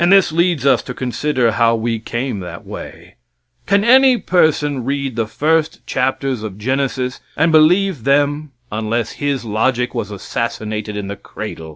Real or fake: real